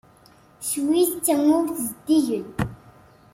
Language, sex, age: Kabyle, female, under 19